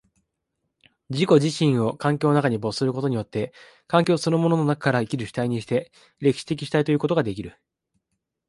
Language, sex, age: Japanese, male, 19-29